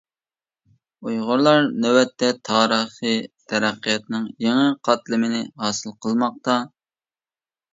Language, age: Uyghur, 30-39